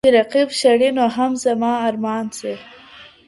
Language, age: Pashto, under 19